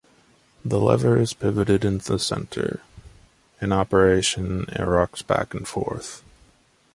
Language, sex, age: English, male, 19-29